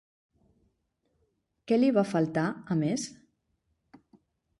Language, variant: Catalan, Nord-Occidental